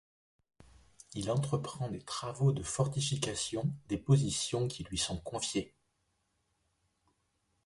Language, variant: French, Français de métropole